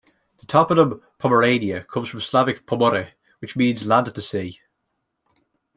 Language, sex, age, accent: English, male, 19-29, Irish English